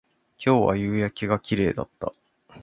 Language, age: Japanese, 19-29